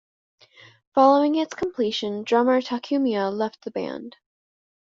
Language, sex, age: English, female, under 19